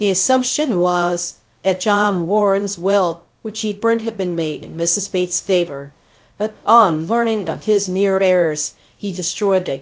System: TTS, VITS